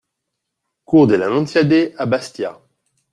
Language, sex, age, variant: French, male, 40-49, Français de métropole